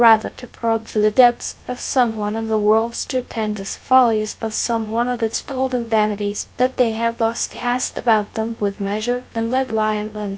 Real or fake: fake